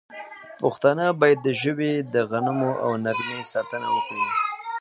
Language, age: Pashto, 30-39